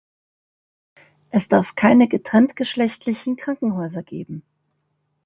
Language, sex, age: German, female, 30-39